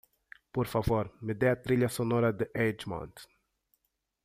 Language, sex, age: Portuguese, male, 30-39